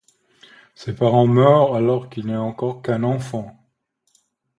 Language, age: French, 50-59